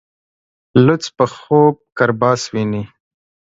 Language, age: Pashto, 30-39